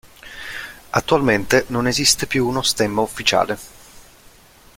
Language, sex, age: Italian, male, 30-39